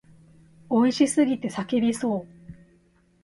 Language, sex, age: Japanese, female, 30-39